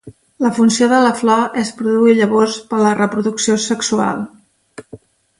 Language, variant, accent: Catalan, Central, central